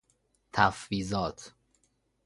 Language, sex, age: Persian, male, 19-29